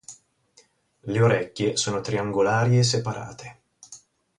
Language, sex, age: Italian, male, 30-39